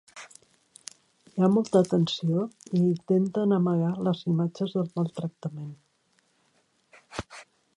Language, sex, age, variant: Catalan, female, 60-69, Central